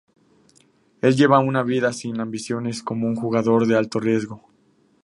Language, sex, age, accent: Spanish, male, 19-29, México